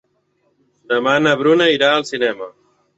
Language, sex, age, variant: Catalan, male, 30-39, Central